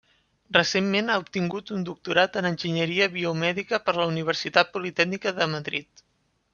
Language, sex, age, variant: Catalan, male, 19-29, Central